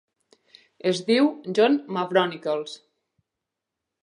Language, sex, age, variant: Catalan, female, 19-29, Nord-Occidental